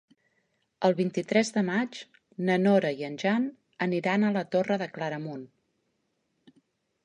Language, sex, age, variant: Catalan, female, 40-49, Central